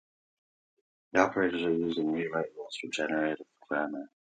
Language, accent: English, United States English